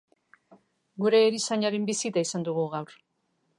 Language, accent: Basque, Mendebalekoa (Araba, Bizkaia, Gipuzkoako mendebaleko herri batzuk)